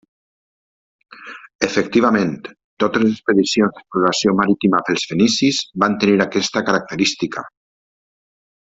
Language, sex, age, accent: Catalan, male, 50-59, valencià